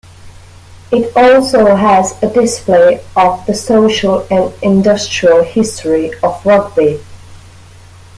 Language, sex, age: English, female, 30-39